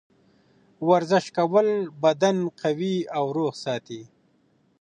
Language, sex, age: Pashto, male, 30-39